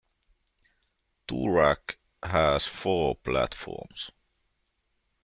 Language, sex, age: English, male, 40-49